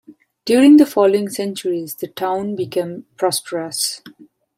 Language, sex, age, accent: English, female, 30-39, India and South Asia (India, Pakistan, Sri Lanka)